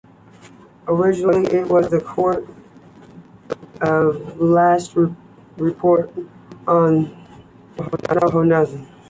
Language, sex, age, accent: English, female, 30-39, United States English